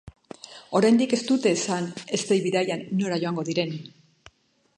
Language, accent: Basque, Mendebalekoa (Araba, Bizkaia, Gipuzkoako mendebaleko herri batzuk)